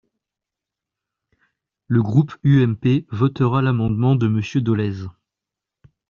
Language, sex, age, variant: French, male, 30-39, Français de métropole